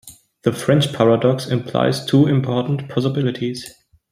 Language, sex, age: English, male, 19-29